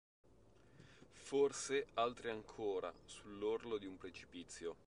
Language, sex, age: Italian, male, 30-39